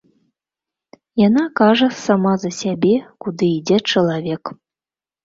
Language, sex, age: Belarusian, female, 30-39